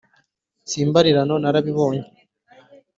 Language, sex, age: Kinyarwanda, male, 30-39